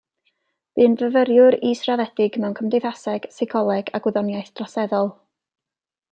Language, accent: Welsh, Y Deyrnas Unedig Cymraeg